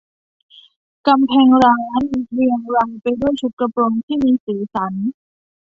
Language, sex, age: Thai, female, 19-29